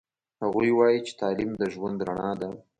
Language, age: Pashto, 19-29